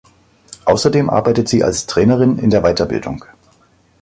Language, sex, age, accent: German, male, 40-49, Deutschland Deutsch